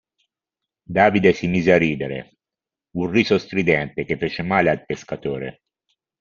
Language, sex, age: Italian, male, 50-59